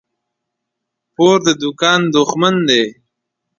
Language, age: Pashto, 19-29